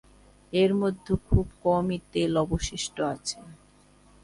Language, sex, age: Bengali, male, 19-29